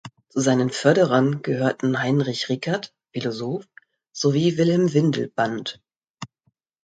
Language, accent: German, Deutschland Deutsch